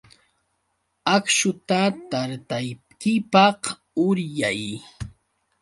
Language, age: Yauyos Quechua, 30-39